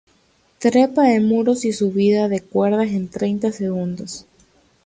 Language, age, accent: Spanish, 19-29, Andino-Pacífico: Colombia, Perú, Ecuador, oeste de Bolivia y Venezuela andina